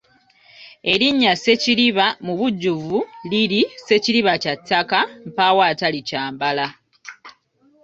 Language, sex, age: Ganda, female, 30-39